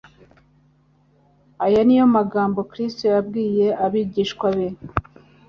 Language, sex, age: Kinyarwanda, male, 19-29